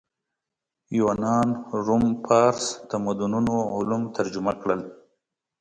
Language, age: Pashto, 30-39